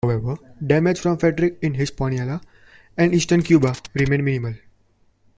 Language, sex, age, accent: English, male, 19-29, India and South Asia (India, Pakistan, Sri Lanka)